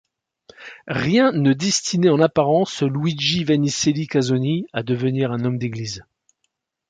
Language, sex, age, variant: French, male, 60-69, Français de métropole